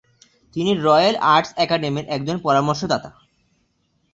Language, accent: Bengali, Bengali